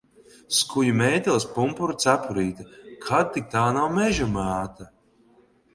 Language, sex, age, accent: Latvian, male, 30-39, Rigas